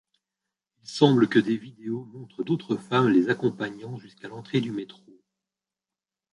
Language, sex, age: French, male, 60-69